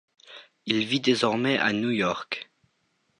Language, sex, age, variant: French, male, under 19, Français de métropole